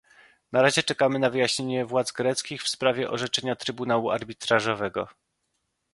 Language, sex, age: Polish, male, 30-39